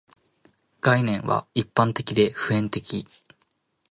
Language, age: Japanese, 19-29